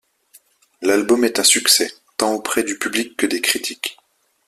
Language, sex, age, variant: French, male, 19-29, Français de métropole